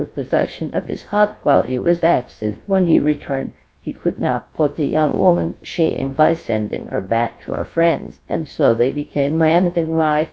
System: TTS, GlowTTS